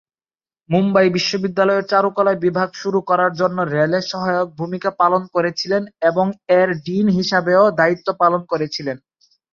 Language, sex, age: Bengali, male, 19-29